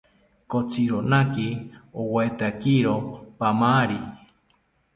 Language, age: South Ucayali Ashéninka, 40-49